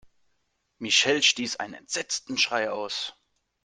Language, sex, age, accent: German, male, 19-29, Deutschland Deutsch